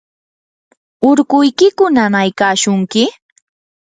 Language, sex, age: Yanahuanca Pasco Quechua, female, 19-29